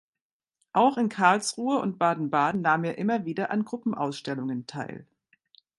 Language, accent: German, Deutschland Deutsch